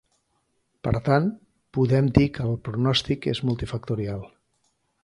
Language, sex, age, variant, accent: Catalan, male, 50-59, Central, central